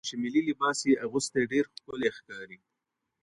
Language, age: Pashto, 30-39